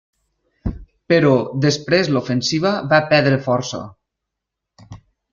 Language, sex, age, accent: Catalan, male, 30-39, valencià